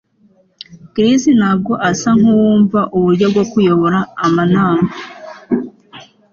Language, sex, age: Kinyarwanda, female, under 19